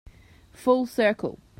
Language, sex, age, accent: English, female, 19-29, Australian English